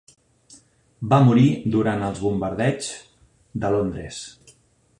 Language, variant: Catalan, Central